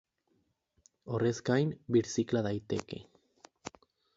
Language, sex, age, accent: Basque, male, 19-29, Mendebalekoa (Araba, Bizkaia, Gipuzkoako mendebaleko herri batzuk)